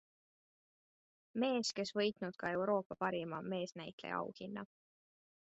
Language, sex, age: Estonian, female, 19-29